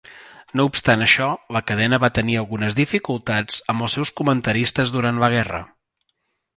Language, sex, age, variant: Catalan, male, 50-59, Central